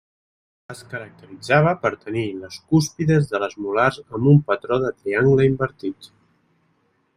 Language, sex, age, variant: Catalan, male, 19-29, Central